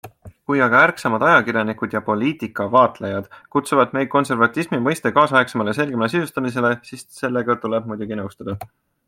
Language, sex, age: Estonian, male, 19-29